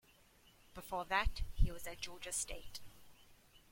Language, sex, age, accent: English, female, 19-29, Southern African (South Africa, Zimbabwe, Namibia)